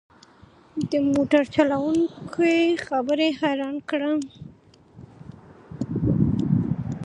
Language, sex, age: Pashto, female, 19-29